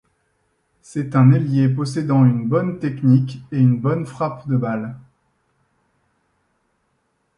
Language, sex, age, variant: French, male, 30-39, Français de métropole